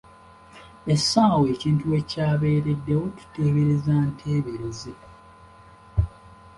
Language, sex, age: Ganda, male, 19-29